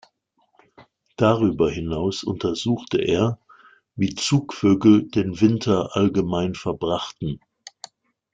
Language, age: German, 50-59